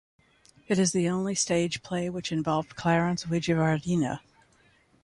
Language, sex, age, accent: English, female, 70-79, United States English